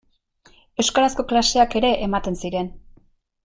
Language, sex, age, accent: Basque, female, 40-49, Erdialdekoa edo Nafarra (Gipuzkoa, Nafarroa)